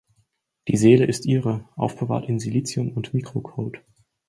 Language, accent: German, Deutschland Deutsch